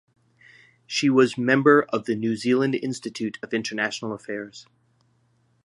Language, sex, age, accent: English, male, 50-59, United States English